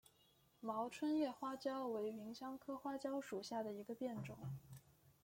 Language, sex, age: Chinese, female, 19-29